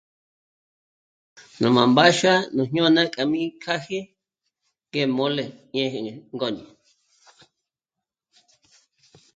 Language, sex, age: Michoacán Mazahua, female, 50-59